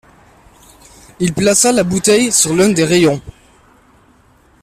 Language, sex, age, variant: French, male, 19-29, Français de métropole